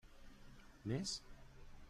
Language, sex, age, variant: Catalan, male, 50-59, Central